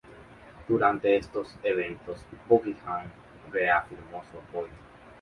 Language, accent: Spanish, América central